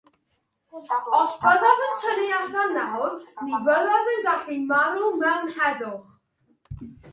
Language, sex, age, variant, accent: Welsh, female, 30-39, Mid Wales, Y Deyrnas Unedig Cymraeg